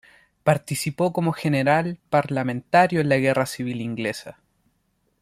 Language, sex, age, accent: Spanish, male, 19-29, Chileno: Chile, Cuyo